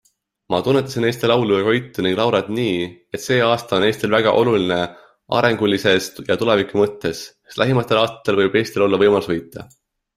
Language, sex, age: Estonian, male, 19-29